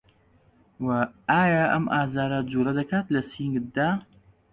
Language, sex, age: Central Kurdish, male, 19-29